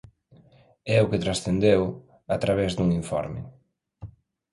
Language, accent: Galician, Normativo (estándar)